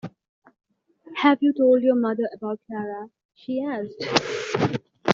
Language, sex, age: English, female, under 19